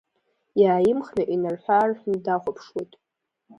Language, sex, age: Abkhazian, female, under 19